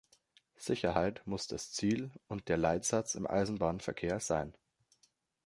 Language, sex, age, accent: German, male, 19-29, Deutschland Deutsch